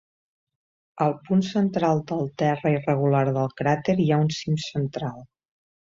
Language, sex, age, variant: Catalan, female, 50-59, Central